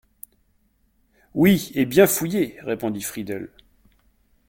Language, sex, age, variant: French, male, 40-49, Français de métropole